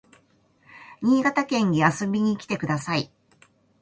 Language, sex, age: Japanese, female, 40-49